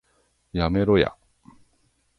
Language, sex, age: Japanese, male, 40-49